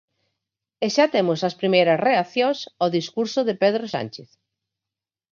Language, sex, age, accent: Galician, female, 40-49, Normativo (estándar)